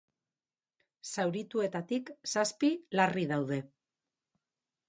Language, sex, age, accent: Basque, female, 40-49, Mendebalekoa (Araba, Bizkaia, Gipuzkoako mendebaleko herri batzuk)